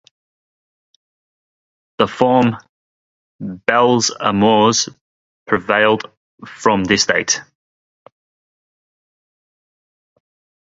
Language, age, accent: English, 30-39, Australian English